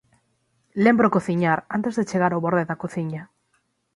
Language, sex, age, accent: Galician, female, 19-29, Atlántico (seseo e gheada); Normativo (estándar)